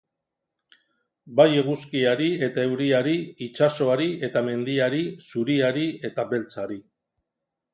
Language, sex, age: Basque, male, 50-59